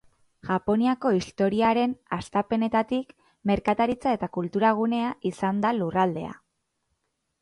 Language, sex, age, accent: Basque, female, 30-39, Mendebalekoa (Araba, Bizkaia, Gipuzkoako mendebaleko herri batzuk)